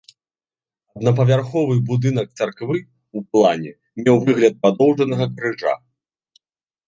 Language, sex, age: Belarusian, male, 30-39